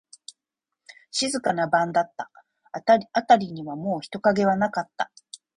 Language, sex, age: Japanese, female, 50-59